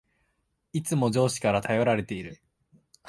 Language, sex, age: Japanese, male, 19-29